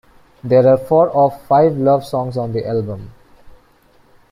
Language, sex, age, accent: English, male, 19-29, India and South Asia (India, Pakistan, Sri Lanka)